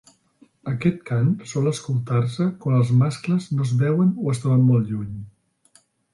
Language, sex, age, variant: Catalan, male, 50-59, Central